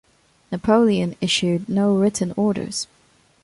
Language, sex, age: English, female, under 19